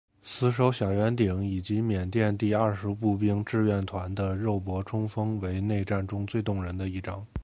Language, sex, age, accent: Chinese, male, 19-29, 出生地：北京市